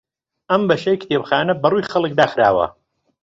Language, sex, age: Central Kurdish, male, 50-59